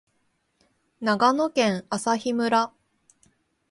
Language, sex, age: Japanese, female, 30-39